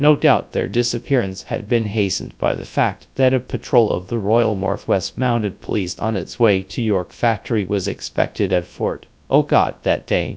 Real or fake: fake